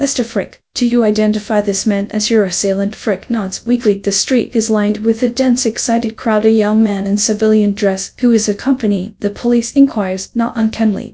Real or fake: fake